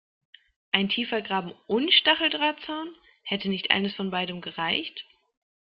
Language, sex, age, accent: German, female, 19-29, Deutschland Deutsch